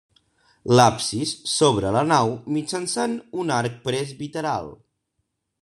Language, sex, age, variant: Catalan, male, under 19, Central